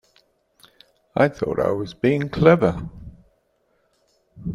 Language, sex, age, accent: English, male, 60-69, Australian English